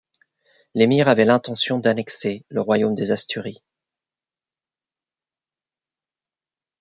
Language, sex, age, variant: French, male, 50-59, Français de métropole